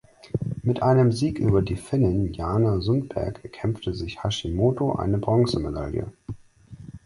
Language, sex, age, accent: German, male, 19-29, Deutschland Deutsch